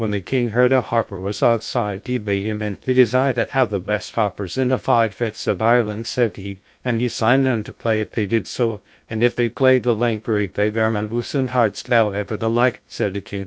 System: TTS, GlowTTS